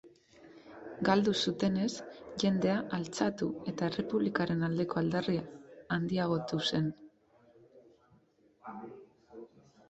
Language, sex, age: Basque, female, 30-39